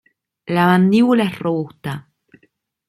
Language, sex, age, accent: Spanish, female, 19-29, Rioplatense: Argentina, Uruguay, este de Bolivia, Paraguay